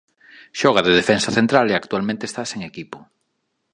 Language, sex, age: Galician, male, 40-49